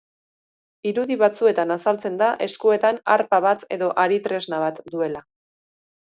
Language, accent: Basque, Erdialdekoa edo Nafarra (Gipuzkoa, Nafarroa)